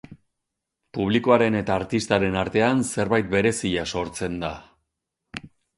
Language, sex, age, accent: Basque, male, 50-59, Erdialdekoa edo Nafarra (Gipuzkoa, Nafarroa)